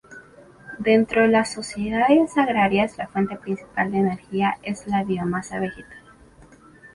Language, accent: Spanish, Andino-Pacífico: Colombia, Perú, Ecuador, oeste de Bolivia y Venezuela andina